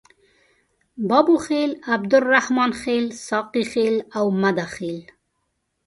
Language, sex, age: Pashto, female, 40-49